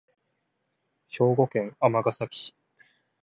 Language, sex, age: Japanese, male, under 19